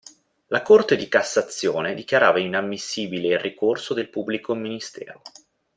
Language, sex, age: Italian, male, 30-39